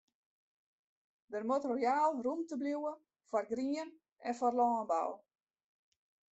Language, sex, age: Western Frisian, female, 50-59